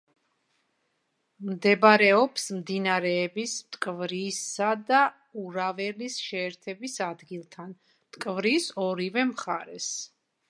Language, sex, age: Georgian, female, 50-59